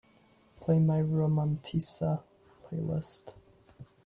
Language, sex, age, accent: English, male, 19-29, United States English